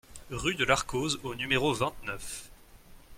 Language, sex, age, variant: French, male, 19-29, Français de métropole